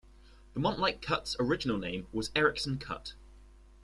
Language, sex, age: English, male, under 19